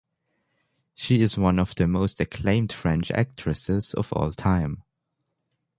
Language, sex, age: English, male, under 19